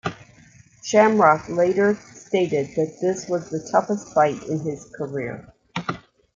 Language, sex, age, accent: English, female, 50-59, United States English